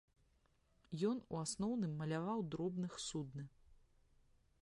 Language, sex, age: Belarusian, female, 30-39